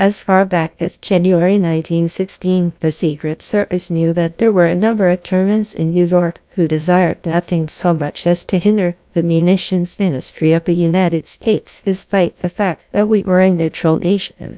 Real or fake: fake